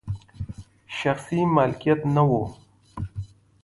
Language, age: Pashto, 19-29